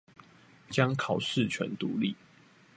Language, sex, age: Chinese, male, 19-29